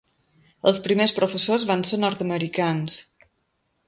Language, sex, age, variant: Catalan, female, 50-59, Balear